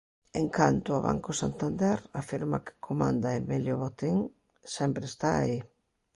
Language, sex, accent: Galician, female, Normativo (estándar)